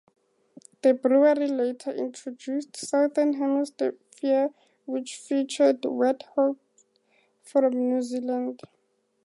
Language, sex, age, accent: English, female, 19-29, Southern African (South Africa, Zimbabwe, Namibia)